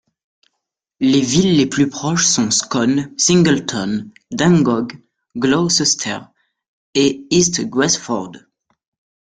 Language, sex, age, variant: French, male, under 19, Français de métropole